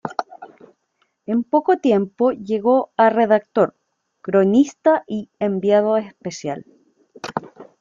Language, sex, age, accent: Spanish, female, 30-39, Chileno: Chile, Cuyo